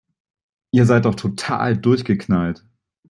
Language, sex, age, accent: German, male, 19-29, Deutschland Deutsch